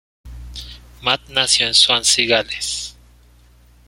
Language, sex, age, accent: Spanish, male, 30-39, Caribe: Cuba, Venezuela, Puerto Rico, República Dominicana, Panamá, Colombia caribeña, México caribeño, Costa del golfo de México